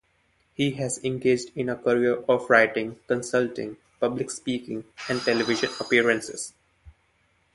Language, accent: English, India and South Asia (India, Pakistan, Sri Lanka)